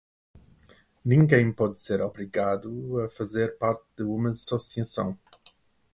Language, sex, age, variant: Portuguese, male, 40-49, Portuguese (Portugal)